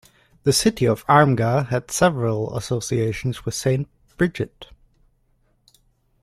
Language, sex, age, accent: English, male, 19-29, England English